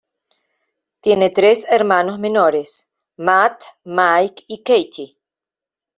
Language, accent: Spanish, Rioplatense: Argentina, Uruguay, este de Bolivia, Paraguay